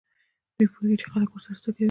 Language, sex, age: Pashto, female, 19-29